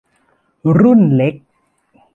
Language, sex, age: Thai, male, 19-29